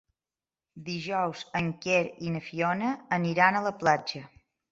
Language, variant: Catalan, Balear